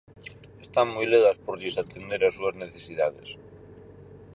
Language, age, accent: Galician, 19-29, Central (gheada)